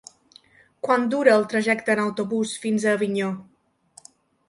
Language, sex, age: Catalan, female, 19-29